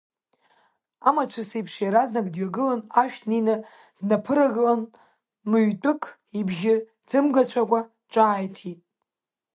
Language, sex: Abkhazian, female